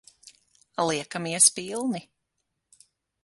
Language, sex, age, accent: Latvian, female, 30-39, Kurzeme